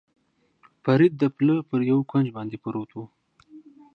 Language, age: Pashto, 19-29